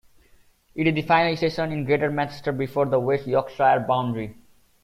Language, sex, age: English, male, 19-29